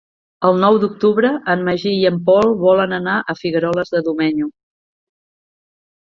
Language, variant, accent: Catalan, Central, central